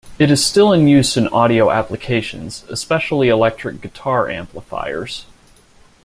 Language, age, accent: English, 19-29, United States English